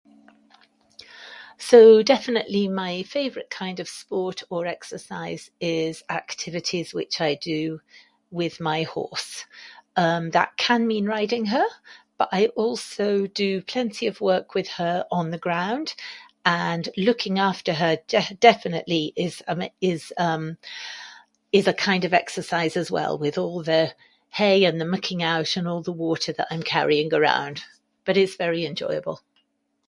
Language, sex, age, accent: English, female, 60-69, England English